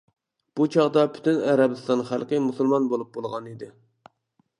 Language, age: Uyghur, 30-39